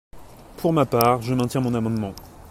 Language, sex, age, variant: French, male, 19-29, Français de métropole